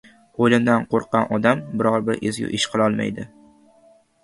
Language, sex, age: Uzbek, male, 19-29